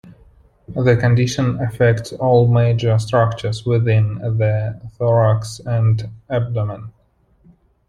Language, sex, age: English, male, 30-39